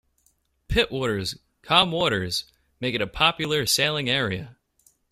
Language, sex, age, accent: English, male, 19-29, United States English